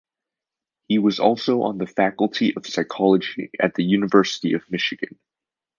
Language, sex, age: English, male, under 19